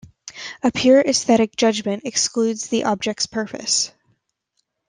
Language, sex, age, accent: English, female, 19-29, United States English